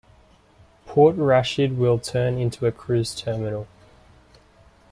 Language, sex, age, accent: English, male, 19-29, Australian English